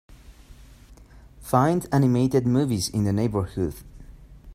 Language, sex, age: English, male, 30-39